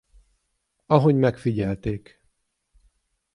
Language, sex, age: Hungarian, male, 40-49